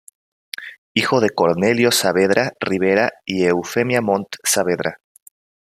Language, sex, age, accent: Spanish, male, 19-29, México